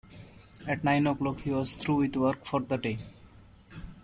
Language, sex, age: English, male, 19-29